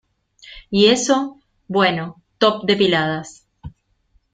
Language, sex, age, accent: Spanish, female, 40-49, Rioplatense: Argentina, Uruguay, este de Bolivia, Paraguay